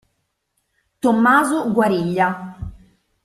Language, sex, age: Italian, female, 30-39